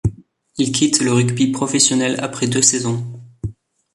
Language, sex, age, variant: French, male, 19-29, Français de métropole